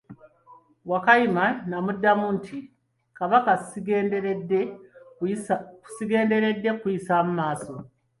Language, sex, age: Ganda, male, 19-29